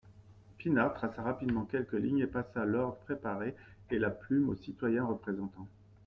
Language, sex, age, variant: French, male, 40-49, Français de métropole